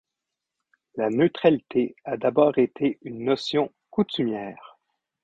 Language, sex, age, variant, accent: French, male, 30-39, Français d'Amérique du Nord, Français du Canada